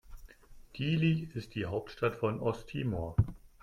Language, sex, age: German, male, 30-39